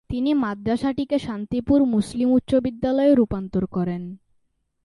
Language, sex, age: Bengali, male, under 19